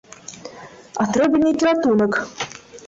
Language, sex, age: Belarusian, female, 19-29